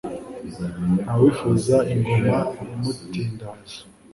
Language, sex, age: Kinyarwanda, male, 19-29